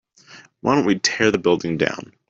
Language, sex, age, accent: English, male, under 19, United States English